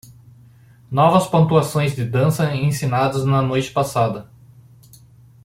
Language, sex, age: Portuguese, male, 40-49